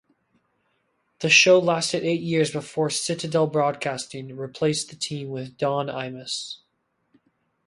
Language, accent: English, United States English